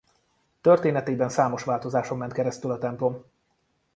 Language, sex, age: Hungarian, male, 30-39